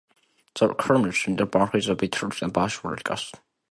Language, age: English, 19-29